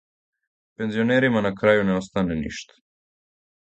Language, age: Serbian, 19-29